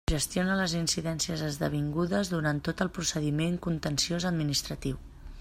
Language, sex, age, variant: Catalan, female, 40-49, Central